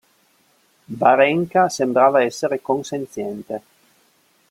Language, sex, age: Italian, male, 50-59